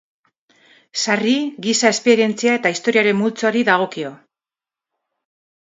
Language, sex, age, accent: Basque, female, 50-59, Mendebalekoa (Araba, Bizkaia, Gipuzkoako mendebaleko herri batzuk)